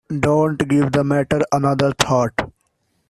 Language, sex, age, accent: English, male, under 19, India and South Asia (India, Pakistan, Sri Lanka)